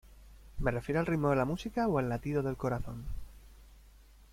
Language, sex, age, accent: Spanish, male, 30-39, España: Norte peninsular (Asturias, Castilla y León, Cantabria, País Vasco, Navarra, Aragón, La Rioja, Guadalajara, Cuenca)